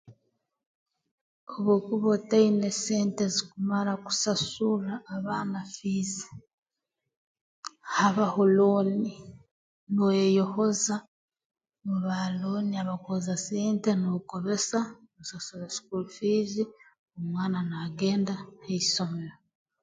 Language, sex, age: Tooro, female, 19-29